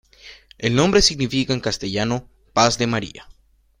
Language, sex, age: Spanish, male, 19-29